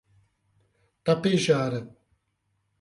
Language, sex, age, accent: Portuguese, male, 19-29, Paulista